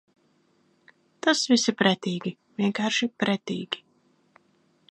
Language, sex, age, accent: Latvian, female, 40-49, Vidzemes